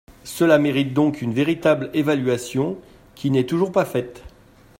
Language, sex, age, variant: French, male, 50-59, Français de métropole